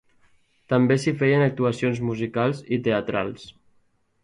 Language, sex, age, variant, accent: Catalan, male, 19-29, Valencià central, valencià